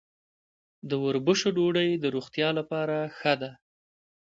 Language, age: Pashto, 30-39